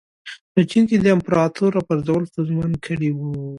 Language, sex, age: Pashto, female, 30-39